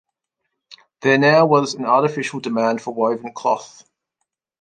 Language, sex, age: English, male, 30-39